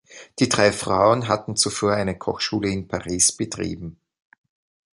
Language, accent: German, Österreichisches Deutsch